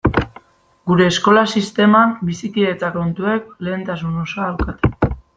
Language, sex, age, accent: Basque, female, 19-29, Mendebalekoa (Araba, Bizkaia, Gipuzkoako mendebaleko herri batzuk)